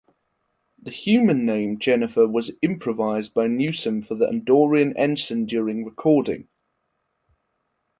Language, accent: English, England English